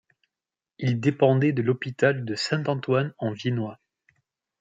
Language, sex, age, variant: French, male, 19-29, Français de métropole